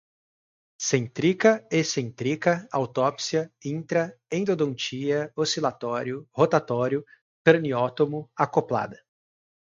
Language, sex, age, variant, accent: Portuguese, male, 19-29, Portuguese (Brasil), Paulista